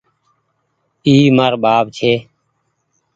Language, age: Goaria, 30-39